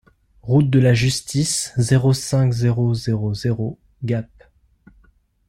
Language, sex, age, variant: French, male, 19-29, Français de métropole